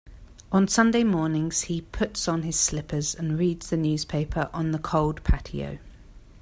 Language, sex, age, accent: English, female, 30-39, England English